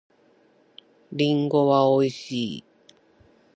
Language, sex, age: Japanese, female, 40-49